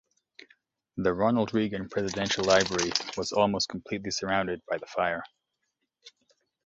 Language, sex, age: English, male, 30-39